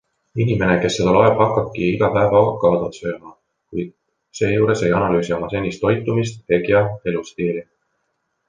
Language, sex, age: Estonian, male, 40-49